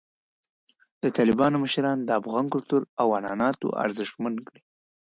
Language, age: Pashto, 19-29